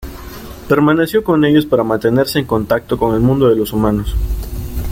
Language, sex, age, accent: Spanish, male, 19-29, México